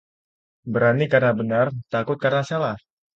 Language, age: Indonesian, 19-29